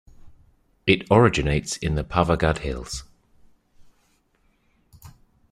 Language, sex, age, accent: English, male, 30-39, England English